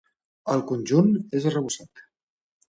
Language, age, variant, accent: Catalan, 30-39, Central, central